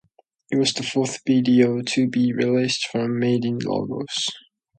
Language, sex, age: English, male, under 19